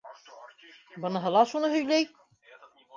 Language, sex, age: Bashkir, female, 60-69